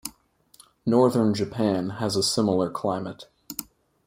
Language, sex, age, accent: English, male, under 19, United States English